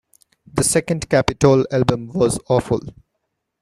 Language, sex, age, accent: English, male, 19-29, India and South Asia (India, Pakistan, Sri Lanka)